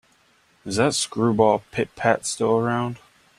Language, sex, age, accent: English, male, 19-29, United States English